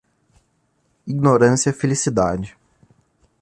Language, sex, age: Portuguese, male, 19-29